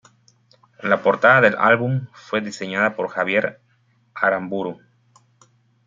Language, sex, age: Spanish, male, 30-39